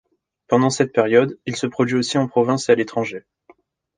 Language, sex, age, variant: French, male, 19-29, Français de métropole